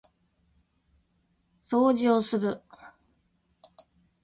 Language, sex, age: Japanese, female, 40-49